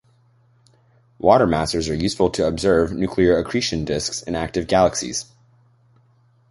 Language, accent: English, United States English